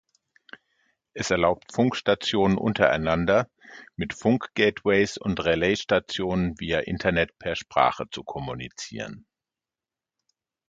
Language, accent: German, Deutschland Deutsch